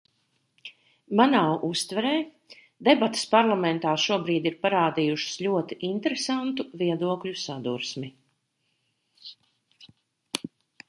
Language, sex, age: Latvian, female, 60-69